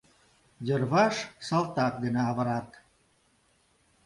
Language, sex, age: Mari, male, 60-69